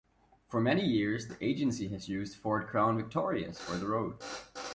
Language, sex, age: English, male, 19-29